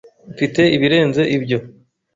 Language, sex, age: Kinyarwanda, male, 19-29